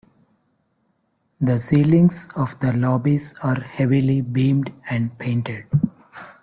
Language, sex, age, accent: English, male, 50-59, India and South Asia (India, Pakistan, Sri Lanka)